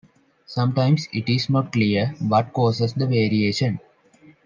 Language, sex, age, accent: English, male, 19-29, India and South Asia (India, Pakistan, Sri Lanka)